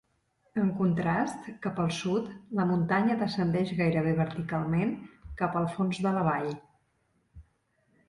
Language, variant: Catalan, Central